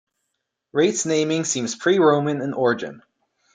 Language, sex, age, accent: English, male, 19-29, United States English